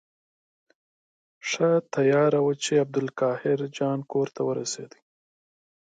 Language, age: Pashto, 19-29